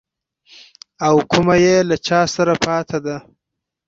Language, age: Pashto, 19-29